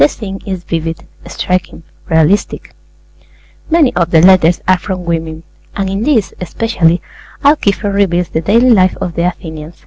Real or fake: real